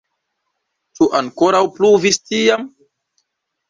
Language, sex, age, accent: Esperanto, male, 19-29, Internacia